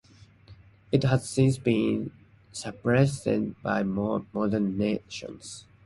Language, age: English, 19-29